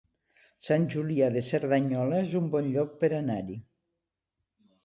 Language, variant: Catalan, Nord-Occidental